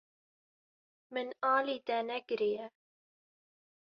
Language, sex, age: Kurdish, female, 19-29